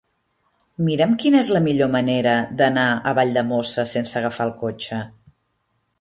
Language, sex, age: Catalan, female, 30-39